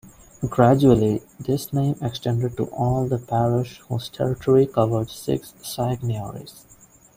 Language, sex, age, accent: English, male, 19-29, India and South Asia (India, Pakistan, Sri Lanka)